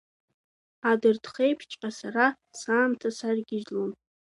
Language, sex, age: Abkhazian, female, 19-29